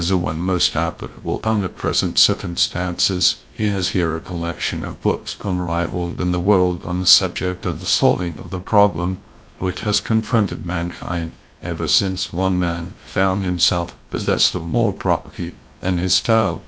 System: TTS, GlowTTS